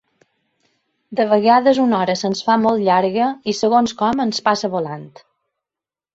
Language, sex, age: Catalan, female, 50-59